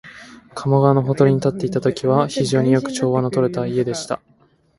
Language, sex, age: Japanese, male, 19-29